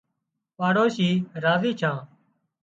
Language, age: Wadiyara Koli, 30-39